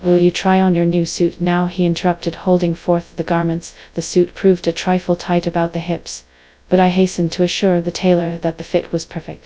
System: TTS, FastPitch